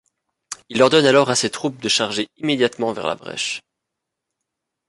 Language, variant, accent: French, Français d'Europe, Français de Belgique